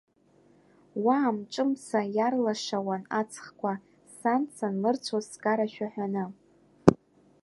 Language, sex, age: Abkhazian, female, 19-29